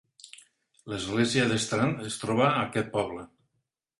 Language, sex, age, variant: Catalan, male, 50-59, Nord-Occidental